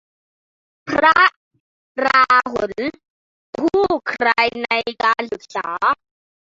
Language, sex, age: Thai, male, under 19